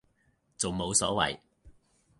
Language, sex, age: Cantonese, male, 40-49